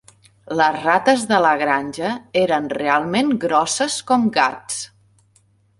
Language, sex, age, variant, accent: Catalan, female, 40-49, Central, central